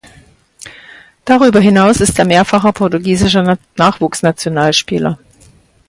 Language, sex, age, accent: German, female, 50-59, Deutschland Deutsch